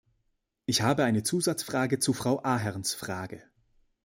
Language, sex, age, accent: German, male, 19-29, Deutschland Deutsch